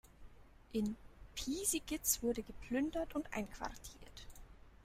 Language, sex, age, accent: German, female, 19-29, Deutschland Deutsch